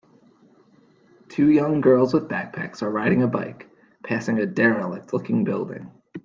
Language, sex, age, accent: English, male, 30-39, United States English